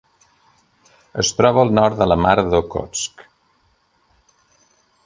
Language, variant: Catalan, Central